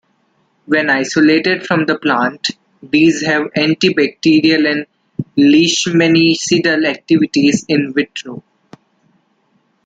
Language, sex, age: English, male, under 19